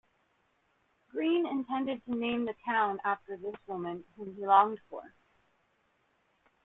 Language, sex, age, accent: English, female, 40-49, United States English